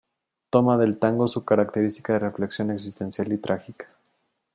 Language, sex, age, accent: Spanish, female, 60-69, México